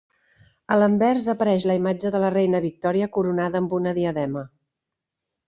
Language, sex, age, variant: Catalan, female, 50-59, Central